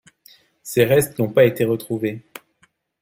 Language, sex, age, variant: French, male, 30-39, Français de métropole